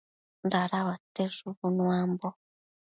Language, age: Matsés, 19-29